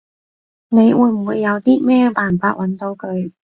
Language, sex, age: Cantonese, female, 19-29